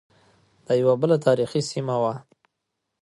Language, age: Pashto, 30-39